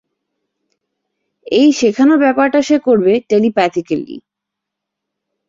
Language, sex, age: Bengali, female, 19-29